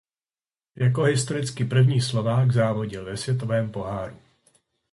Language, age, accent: Czech, 40-49, pražský